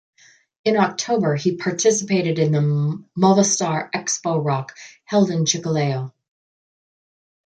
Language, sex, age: English, female, 50-59